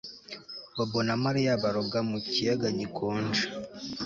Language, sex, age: Kinyarwanda, male, 19-29